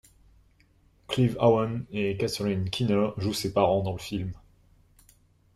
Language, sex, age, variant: French, male, 19-29, Français de métropole